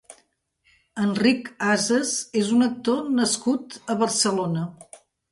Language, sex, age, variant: Catalan, female, 60-69, Central